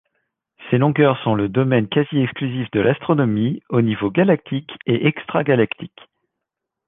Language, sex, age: French, male, 30-39